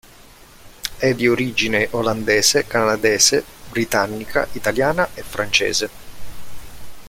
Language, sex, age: Italian, male, 30-39